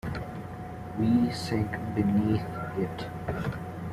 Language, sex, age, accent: English, male, 19-29, England English